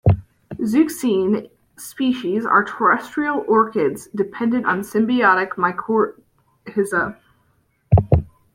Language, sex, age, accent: English, female, under 19, United States English